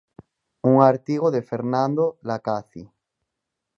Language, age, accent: Galician, under 19, Oriental (común en zona oriental)